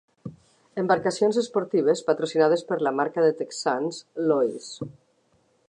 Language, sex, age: Catalan, female, 60-69